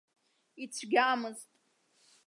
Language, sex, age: Abkhazian, female, under 19